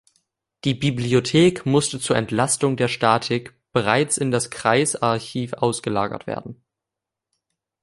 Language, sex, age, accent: German, male, under 19, Deutschland Deutsch